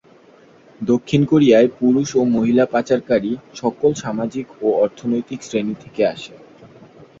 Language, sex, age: Bengali, male, 19-29